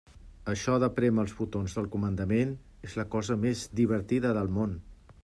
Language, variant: Catalan, Central